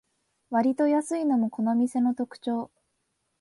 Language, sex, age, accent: Japanese, female, 19-29, 関東